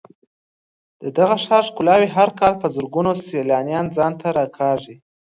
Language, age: Pashto, under 19